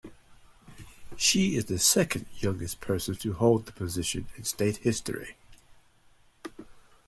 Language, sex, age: English, male, 50-59